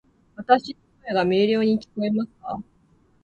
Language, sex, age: Japanese, female, 19-29